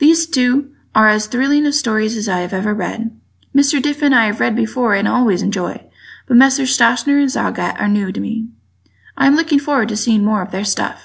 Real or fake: real